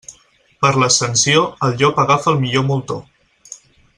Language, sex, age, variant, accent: Catalan, male, 19-29, Central, central; Barceloní